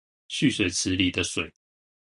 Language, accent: Chinese, 出生地：彰化縣